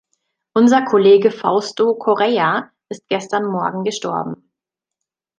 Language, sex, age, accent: German, female, 30-39, Deutschland Deutsch